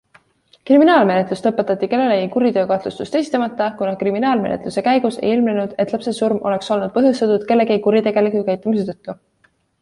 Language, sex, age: Estonian, female, 19-29